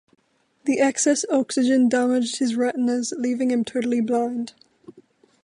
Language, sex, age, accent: English, female, under 19, Irish English